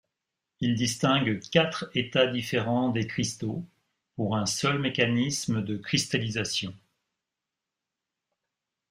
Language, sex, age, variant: French, male, 50-59, Français de métropole